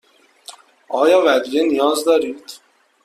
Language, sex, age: Persian, male, 19-29